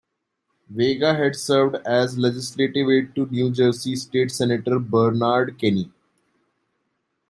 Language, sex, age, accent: English, male, 19-29, India and South Asia (India, Pakistan, Sri Lanka)